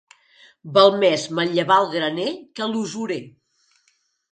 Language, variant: Catalan, Nord-Occidental